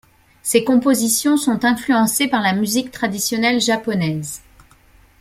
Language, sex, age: French, female, 40-49